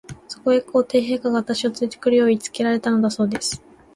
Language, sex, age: Japanese, female, 19-29